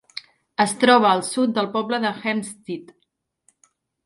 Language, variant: Catalan, Nord-Occidental